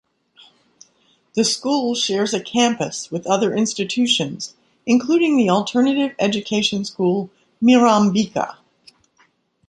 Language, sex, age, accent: English, female, 60-69, United States English